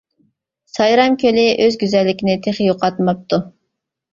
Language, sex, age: Uyghur, female, 19-29